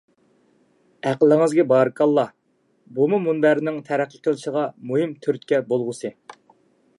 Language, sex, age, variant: Uyghur, male, 80-89, ئۇيغۇر تىلى